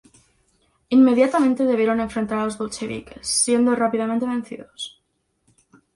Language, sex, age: Spanish, female, under 19